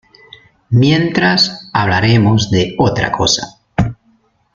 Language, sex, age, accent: Spanish, male, 50-59, España: Norte peninsular (Asturias, Castilla y León, Cantabria, País Vasco, Navarra, Aragón, La Rioja, Guadalajara, Cuenca)